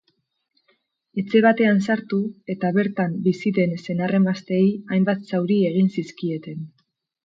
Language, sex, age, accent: Basque, female, 19-29, Mendebalekoa (Araba, Bizkaia, Gipuzkoako mendebaleko herri batzuk)